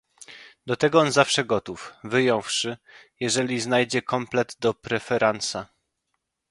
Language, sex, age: Polish, male, 30-39